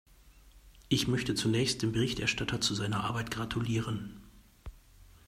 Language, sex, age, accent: German, male, 40-49, Deutschland Deutsch